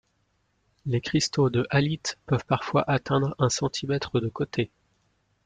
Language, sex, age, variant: French, male, 19-29, Français de métropole